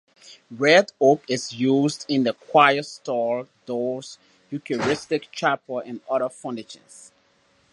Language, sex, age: English, male, 30-39